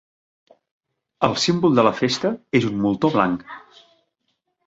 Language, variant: Catalan, Central